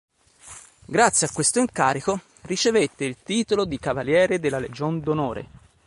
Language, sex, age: Italian, male, 40-49